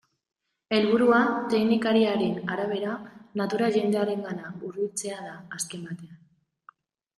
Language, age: Basque, 19-29